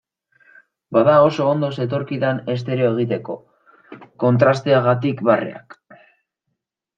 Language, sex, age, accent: Basque, male, 19-29, Mendebalekoa (Araba, Bizkaia, Gipuzkoako mendebaleko herri batzuk)